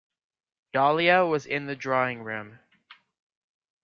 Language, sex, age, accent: English, male, under 19, United States English